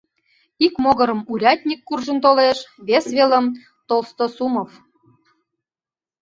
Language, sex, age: Mari, female, 40-49